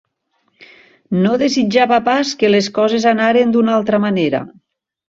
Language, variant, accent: Catalan, Central, central